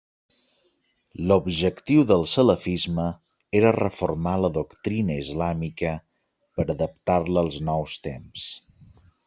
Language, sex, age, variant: Catalan, male, 40-49, Balear